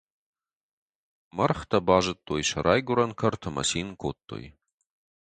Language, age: Ossetic, 30-39